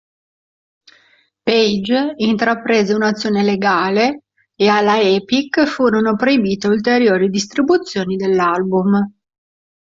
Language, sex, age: Italian, female, 50-59